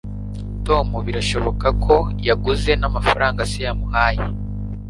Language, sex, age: Kinyarwanda, male, under 19